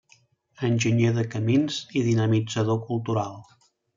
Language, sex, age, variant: Catalan, male, 30-39, Central